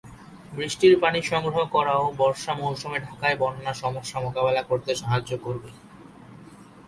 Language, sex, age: Bengali, male, 19-29